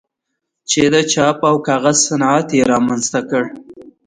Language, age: Pashto, 30-39